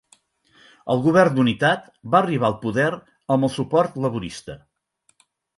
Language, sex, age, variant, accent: Catalan, male, 60-69, Central, central